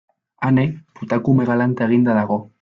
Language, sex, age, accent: Basque, male, 19-29, Mendebalekoa (Araba, Bizkaia, Gipuzkoako mendebaleko herri batzuk)